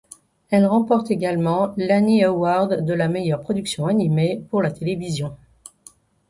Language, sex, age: French, female, 50-59